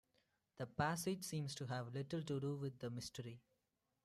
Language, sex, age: English, male, under 19